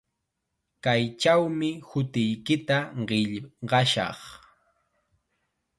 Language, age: Chiquián Ancash Quechua, 19-29